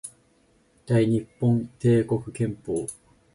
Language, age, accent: Japanese, 19-29, 標準語